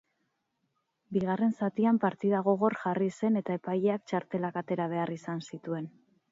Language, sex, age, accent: Basque, female, 40-49, Mendebalekoa (Araba, Bizkaia, Gipuzkoako mendebaleko herri batzuk)